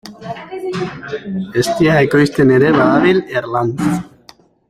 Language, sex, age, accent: Basque, female, 19-29, Erdialdekoa edo Nafarra (Gipuzkoa, Nafarroa)